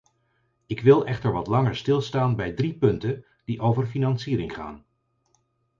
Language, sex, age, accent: Dutch, male, 50-59, Nederlands Nederlands